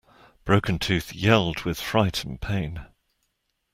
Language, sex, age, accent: English, male, 60-69, England English